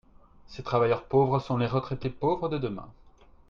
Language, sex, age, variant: French, male, 30-39, Français de métropole